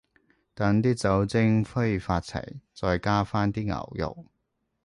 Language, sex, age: Cantonese, male, 30-39